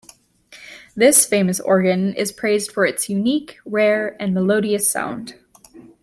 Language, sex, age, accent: English, female, 19-29, United States English